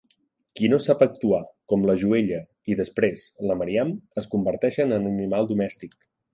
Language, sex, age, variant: Catalan, male, 40-49, Central